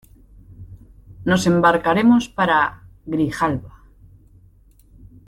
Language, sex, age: Spanish, female, 30-39